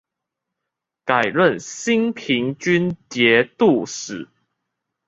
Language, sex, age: Chinese, male, 30-39